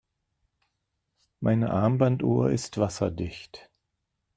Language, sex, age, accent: German, male, 50-59, Deutschland Deutsch